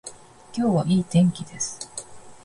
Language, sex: Japanese, female